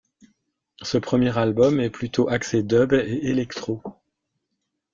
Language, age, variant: French, 40-49, Français de métropole